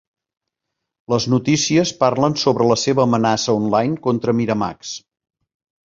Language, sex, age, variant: Catalan, male, 50-59, Central